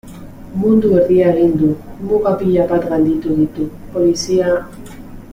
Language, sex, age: Basque, female, 50-59